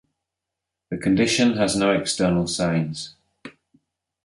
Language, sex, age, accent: English, male, 30-39, England English